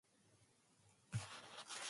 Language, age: English, 19-29